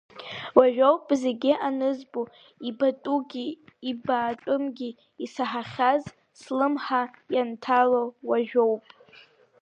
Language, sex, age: Abkhazian, female, under 19